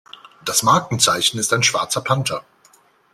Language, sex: German, male